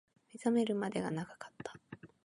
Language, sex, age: Japanese, female, 19-29